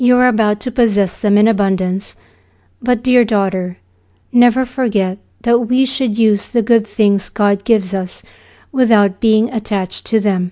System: none